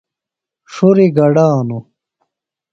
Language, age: Phalura, under 19